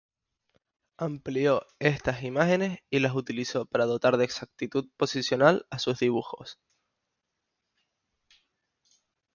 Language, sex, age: Spanish, male, 19-29